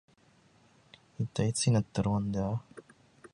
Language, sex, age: Japanese, male, 19-29